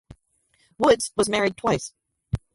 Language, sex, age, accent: English, female, 50-59, United States English